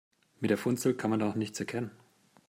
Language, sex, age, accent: German, male, 19-29, Deutschland Deutsch